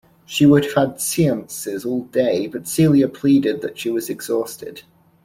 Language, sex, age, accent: English, male, 19-29, England English